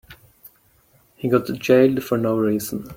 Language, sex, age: English, male, 30-39